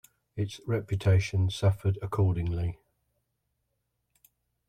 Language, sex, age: English, male, 60-69